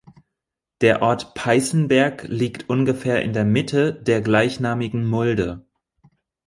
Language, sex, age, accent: German, male, 30-39, Deutschland Deutsch